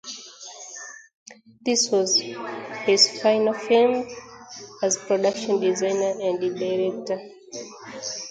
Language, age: English, 19-29